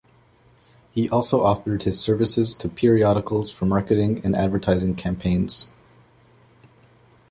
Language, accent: English, Canadian English